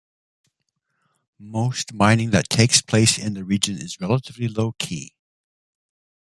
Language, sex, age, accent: English, male, 60-69, Canadian English